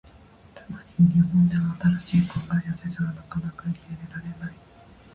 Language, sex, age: Japanese, female, 19-29